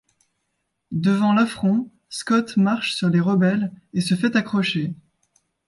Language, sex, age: French, female, 30-39